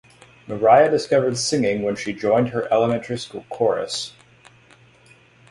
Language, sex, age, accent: English, male, 19-29, United States English